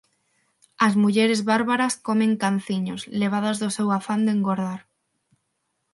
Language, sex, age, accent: Galician, female, under 19, Central (gheada); Neofalante